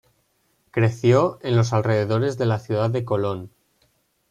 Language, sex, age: Spanish, male, 19-29